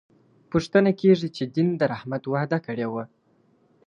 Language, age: Pashto, 19-29